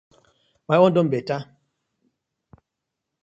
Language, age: Nigerian Pidgin, 40-49